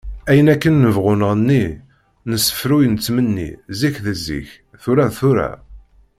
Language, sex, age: Kabyle, male, 50-59